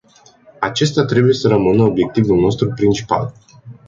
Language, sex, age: Romanian, male, 19-29